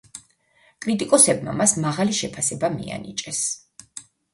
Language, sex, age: Georgian, female, 50-59